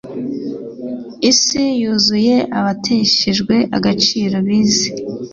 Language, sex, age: Kinyarwanda, female, 19-29